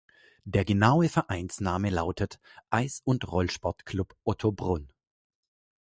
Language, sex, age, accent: German, male, 40-49, Deutschland Deutsch